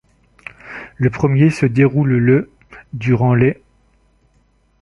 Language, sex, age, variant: French, male, 40-49, Français de métropole